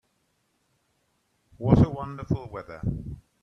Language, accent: English, England English